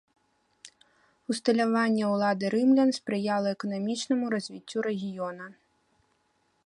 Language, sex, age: Belarusian, female, 19-29